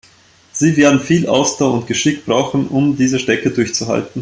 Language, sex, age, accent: German, male, 19-29, Österreichisches Deutsch